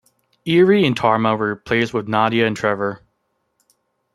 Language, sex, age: English, male, under 19